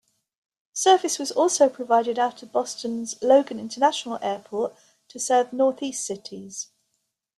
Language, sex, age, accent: English, female, 50-59, England English